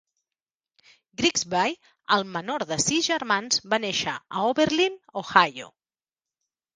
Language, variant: Catalan, Central